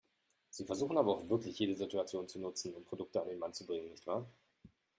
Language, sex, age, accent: German, male, 30-39, Deutschland Deutsch